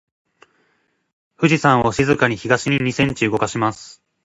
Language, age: Japanese, 19-29